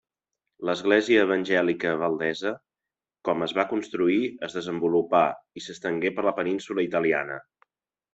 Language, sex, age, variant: Catalan, male, 40-49, Central